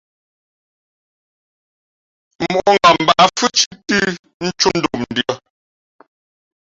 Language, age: Fe'fe', 50-59